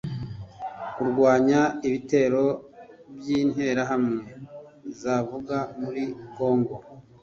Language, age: Kinyarwanda, 30-39